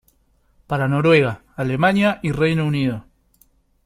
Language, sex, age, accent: Spanish, male, 19-29, Rioplatense: Argentina, Uruguay, este de Bolivia, Paraguay